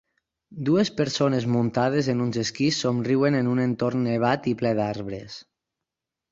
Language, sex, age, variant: Catalan, male, 30-39, Nord-Occidental